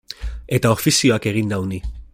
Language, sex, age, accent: Basque, male, 19-29, Erdialdekoa edo Nafarra (Gipuzkoa, Nafarroa)